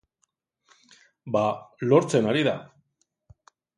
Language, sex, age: Basque, male, 50-59